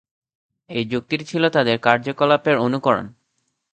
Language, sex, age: Bengali, male, 19-29